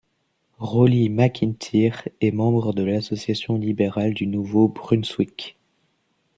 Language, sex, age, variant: French, male, under 19, Français de métropole